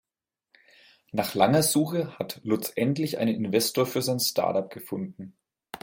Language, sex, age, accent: German, male, 19-29, Deutschland Deutsch